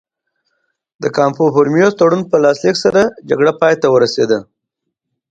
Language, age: Pashto, 40-49